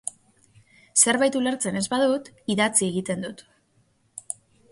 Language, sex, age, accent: Basque, female, 30-39, Mendebalekoa (Araba, Bizkaia, Gipuzkoako mendebaleko herri batzuk)